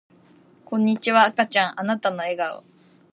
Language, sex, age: Japanese, female, 19-29